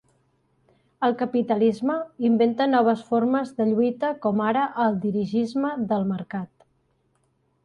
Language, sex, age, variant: Catalan, female, 40-49, Central